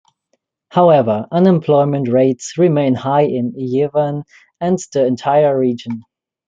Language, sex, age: English, male, 19-29